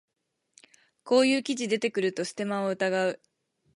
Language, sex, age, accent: Japanese, female, 19-29, 標準語